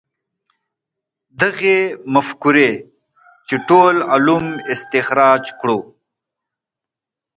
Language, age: Pashto, 40-49